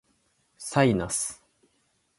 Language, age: Japanese, 19-29